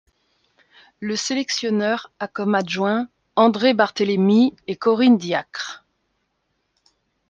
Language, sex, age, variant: French, female, 30-39, Français de métropole